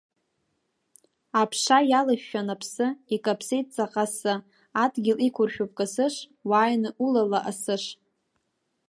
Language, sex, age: Abkhazian, female, under 19